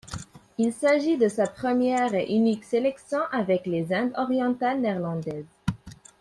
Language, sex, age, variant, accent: French, female, 19-29, Français du nord de l'Afrique, Français du Maroc